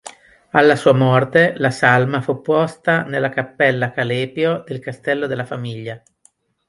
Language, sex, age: Italian, male, 40-49